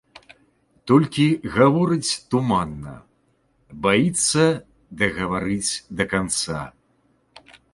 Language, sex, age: Belarusian, male, 40-49